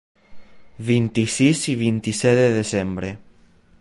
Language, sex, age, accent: Catalan, male, under 19, valencià